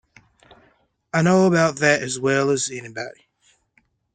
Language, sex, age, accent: English, male, under 19, United States English